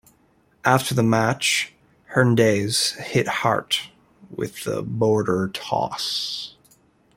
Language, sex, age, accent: English, male, 19-29, Canadian English